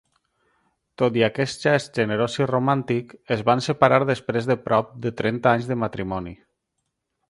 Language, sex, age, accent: Catalan, male, 30-39, valencià